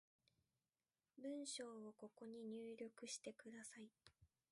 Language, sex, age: Japanese, female, 19-29